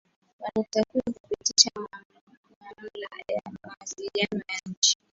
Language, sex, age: Swahili, female, 19-29